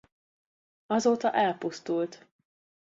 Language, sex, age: Hungarian, female, 19-29